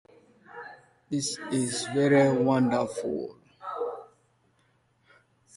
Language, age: English, 19-29